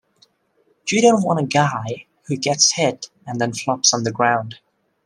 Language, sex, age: English, male, 19-29